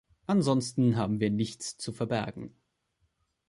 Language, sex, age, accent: German, male, 19-29, Deutschland Deutsch